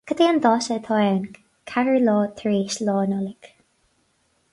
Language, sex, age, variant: Irish, female, 19-29, Gaeilge na Mumhan